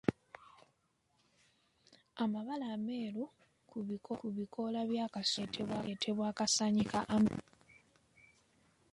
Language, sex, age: Ganda, female, 19-29